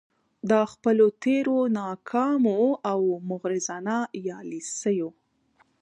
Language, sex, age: Pashto, female, 19-29